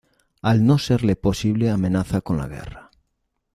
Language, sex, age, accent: Spanish, male, 50-59, España: Norte peninsular (Asturias, Castilla y León, Cantabria, País Vasco, Navarra, Aragón, La Rioja, Guadalajara, Cuenca)